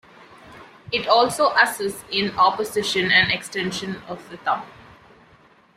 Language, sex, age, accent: English, male, 30-39, India and South Asia (India, Pakistan, Sri Lanka)